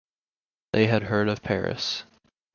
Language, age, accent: English, under 19, United States English